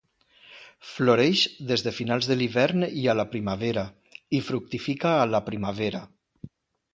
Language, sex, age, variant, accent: Catalan, male, 50-59, Valencià central, valencià